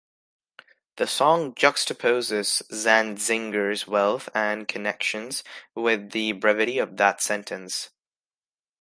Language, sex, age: English, male, under 19